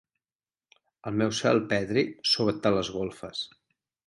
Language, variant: Catalan, Central